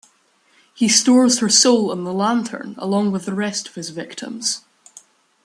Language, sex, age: English, male, under 19